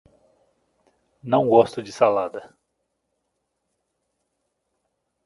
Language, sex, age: Portuguese, male, 30-39